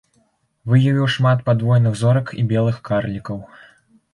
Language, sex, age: Belarusian, male, under 19